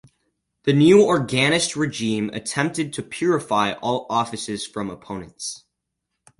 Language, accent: English, United States English